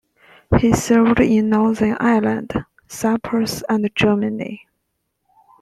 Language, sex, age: English, female, 19-29